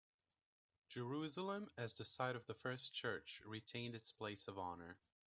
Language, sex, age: English, male, 19-29